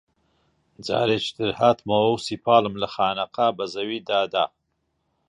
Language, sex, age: Central Kurdish, male, 40-49